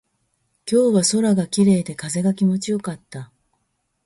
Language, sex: Japanese, female